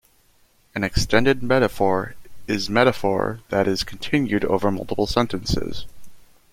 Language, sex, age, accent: English, male, 19-29, United States English